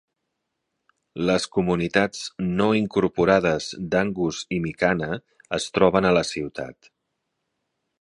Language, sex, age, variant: Catalan, male, 40-49, Central